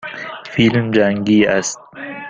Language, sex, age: Persian, male, 19-29